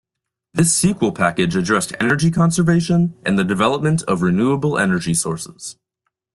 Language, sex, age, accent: English, male, 19-29, United States English